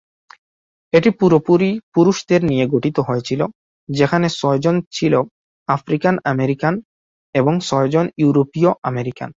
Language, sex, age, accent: Bengali, male, 19-29, fluent